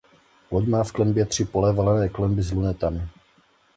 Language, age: Czech, 30-39